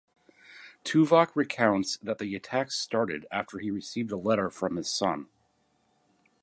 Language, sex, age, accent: English, male, 50-59, United States English